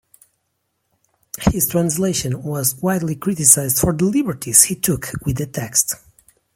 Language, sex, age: English, male, 30-39